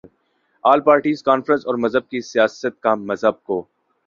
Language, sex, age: Urdu, male, 19-29